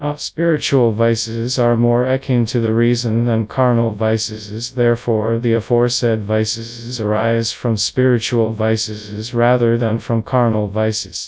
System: TTS, FastPitch